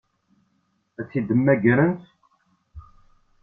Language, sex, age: Kabyle, male, 19-29